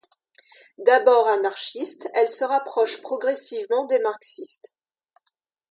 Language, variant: French, Français de métropole